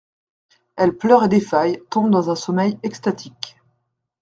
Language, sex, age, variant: French, female, 40-49, Français de métropole